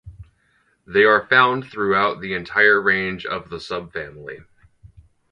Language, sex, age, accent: English, male, 30-39, United States English